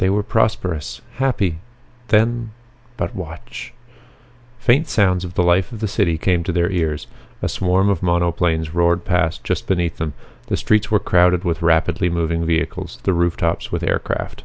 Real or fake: real